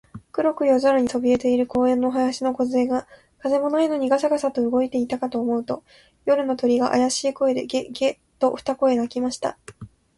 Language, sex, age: Japanese, female, 19-29